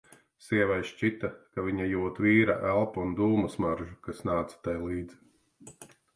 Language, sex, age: Latvian, male, 40-49